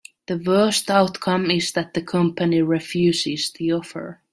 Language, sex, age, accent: English, female, 19-29, England English